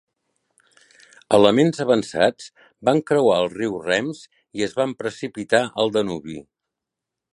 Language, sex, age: Catalan, male, 60-69